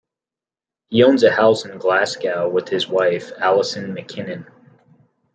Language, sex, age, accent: English, male, 30-39, United States English